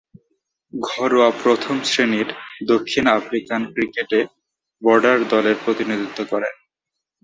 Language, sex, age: Bengali, male, 19-29